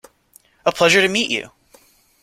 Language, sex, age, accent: English, male, 19-29, United States English